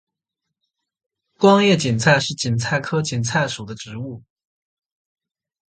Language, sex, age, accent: Chinese, male, 19-29, 普通话